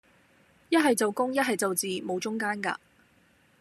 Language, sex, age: Cantonese, female, 19-29